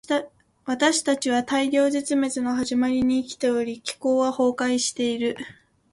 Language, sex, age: Japanese, female, 19-29